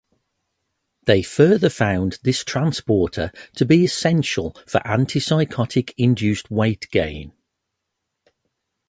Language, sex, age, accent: English, male, 40-49, England English